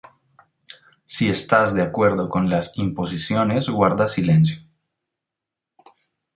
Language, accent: Spanish, Andino-Pacífico: Colombia, Perú, Ecuador, oeste de Bolivia y Venezuela andina